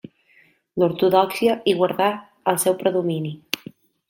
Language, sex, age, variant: Catalan, female, 19-29, Balear